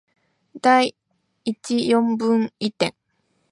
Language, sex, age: Japanese, female, 19-29